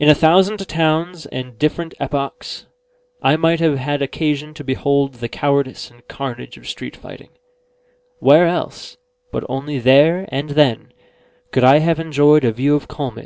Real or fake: real